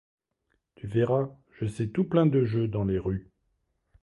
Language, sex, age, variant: French, male, 50-59, Français de métropole